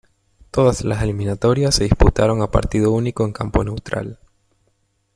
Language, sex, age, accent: Spanish, male, 19-29, Caribe: Cuba, Venezuela, Puerto Rico, República Dominicana, Panamá, Colombia caribeña, México caribeño, Costa del golfo de México